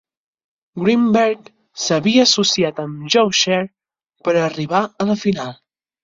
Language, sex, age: Catalan, male, 19-29